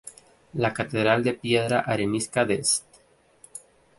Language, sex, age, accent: Spanish, male, 19-29, América central